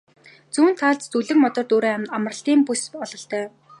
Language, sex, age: Mongolian, female, 19-29